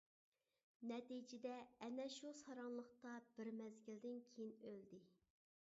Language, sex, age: Uyghur, male, 19-29